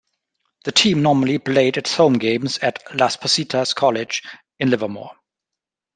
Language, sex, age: English, male, 30-39